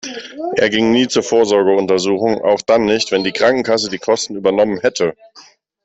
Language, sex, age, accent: German, male, 30-39, Deutschland Deutsch